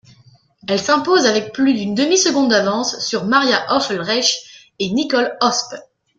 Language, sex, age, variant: French, female, 19-29, Français de métropole